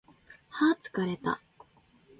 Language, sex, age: Japanese, female, 19-29